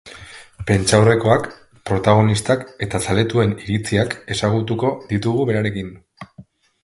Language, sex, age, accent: Basque, male, 30-39, Mendebalekoa (Araba, Bizkaia, Gipuzkoako mendebaleko herri batzuk)